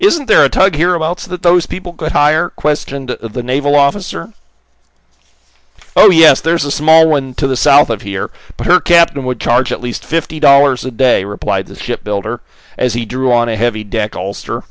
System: none